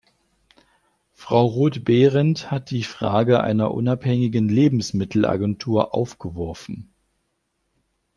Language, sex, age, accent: German, male, 40-49, Deutschland Deutsch